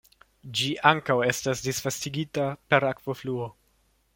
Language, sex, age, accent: Esperanto, male, 19-29, Internacia